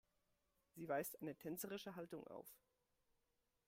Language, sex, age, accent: German, male, 30-39, Deutschland Deutsch